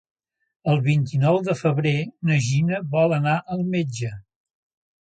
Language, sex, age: Catalan, male, 70-79